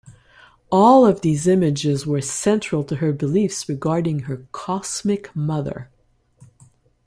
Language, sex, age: English, female, 50-59